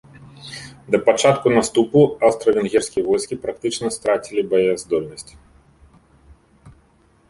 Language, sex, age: Belarusian, male, 40-49